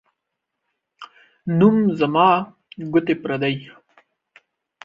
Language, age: Pashto, under 19